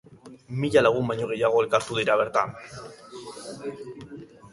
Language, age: Basque, under 19